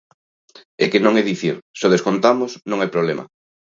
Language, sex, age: Galician, male, 30-39